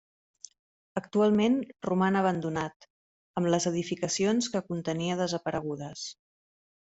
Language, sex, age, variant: Catalan, female, 30-39, Central